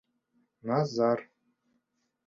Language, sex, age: Bashkir, male, 19-29